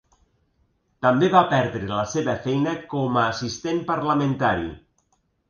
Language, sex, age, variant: Catalan, male, 50-59, Nord-Occidental